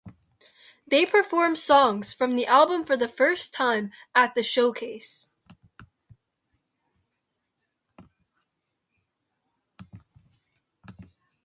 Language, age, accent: English, under 19, United States English